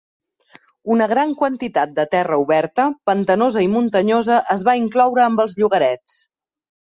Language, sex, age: Catalan, female, 30-39